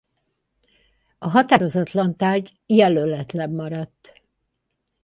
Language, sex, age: Hungarian, female, 70-79